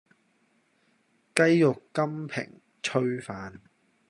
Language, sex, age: Cantonese, male, 19-29